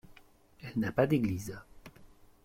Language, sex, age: French, male, 30-39